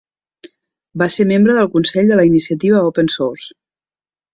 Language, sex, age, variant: Catalan, female, 40-49, Central